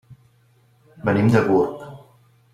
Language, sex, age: Catalan, male, 50-59